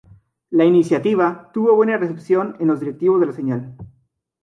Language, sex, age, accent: Spanish, male, 19-29, México